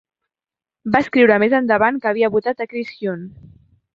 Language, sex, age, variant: Catalan, female, under 19, Central